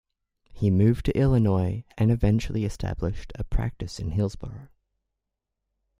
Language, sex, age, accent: English, male, 19-29, England English